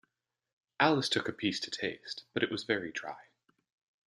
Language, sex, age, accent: English, male, 19-29, Canadian English